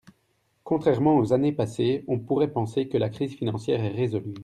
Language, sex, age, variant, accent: French, male, 30-39, Français d'Europe, Français de Belgique